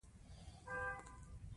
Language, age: Pashto, 19-29